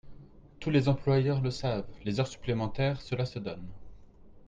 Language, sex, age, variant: French, male, 30-39, Français de métropole